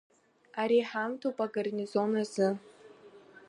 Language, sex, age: Abkhazian, female, under 19